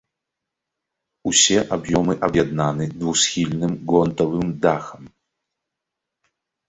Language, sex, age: Belarusian, male, 30-39